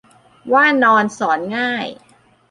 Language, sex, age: Thai, female, 40-49